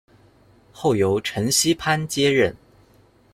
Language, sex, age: Chinese, male, 19-29